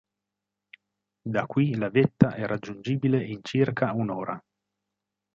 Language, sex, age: Italian, male, 50-59